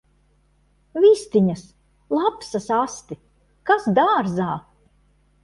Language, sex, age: Latvian, female, 60-69